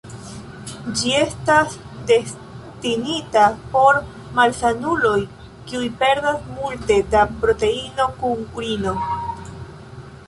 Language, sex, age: Esperanto, female, 19-29